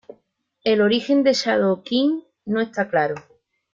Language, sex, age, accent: Spanish, female, 40-49, España: Sur peninsular (Andalucia, Extremadura, Murcia)